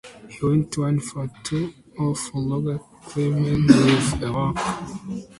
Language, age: English, 19-29